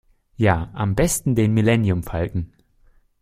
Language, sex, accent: German, male, Deutschland Deutsch